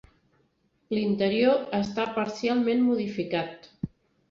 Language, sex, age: Catalan, female, 40-49